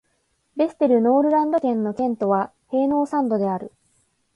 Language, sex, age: Japanese, female, 19-29